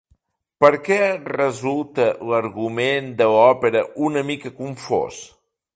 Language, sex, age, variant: Catalan, male, 50-59, Central